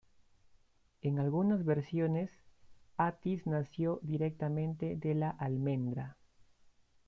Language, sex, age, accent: Spanish, male, 19-29, Andino-Pacífico: Colombia, Perú, Ecuador, oeste de Bolivia y Venezuela andina